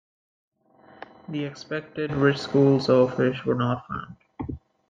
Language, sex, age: English, male, 19-29